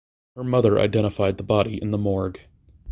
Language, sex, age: English, male, 19-29